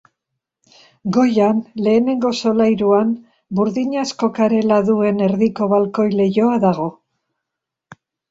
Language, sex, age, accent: Basque, female, 70-79, Mendebalekoa (Araba, Bizkaia, Gipuzkoako mendebaleko herri batzuk)